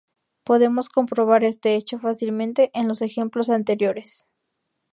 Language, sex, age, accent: Spanish, female, 19-29, México